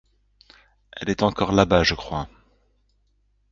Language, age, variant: French, 40-49, Français de métropole